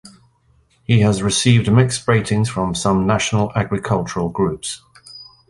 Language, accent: English, England English